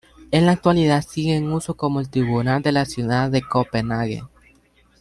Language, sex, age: Spanish, male, 19-29